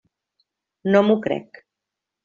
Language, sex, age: Catalan, female, 50-59